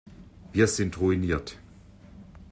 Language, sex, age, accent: German, male, 50-59, Deutschland Deutsch